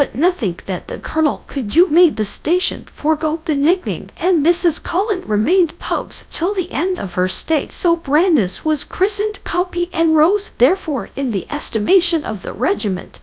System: TTS, GradTTS